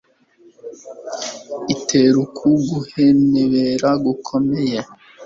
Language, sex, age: Kinyarwanda, male, under 19